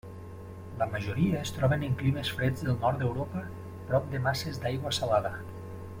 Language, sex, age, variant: Catalan, male, 40-49, Septentrional